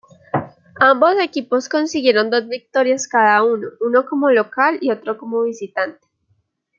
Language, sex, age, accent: Spanish, female, 19-29, Andino-Pacífico: Colombia, Perú, Ecuador, oeste de Bolivia y Venezuela andina